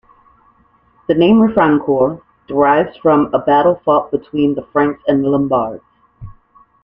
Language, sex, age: English, female, 19-29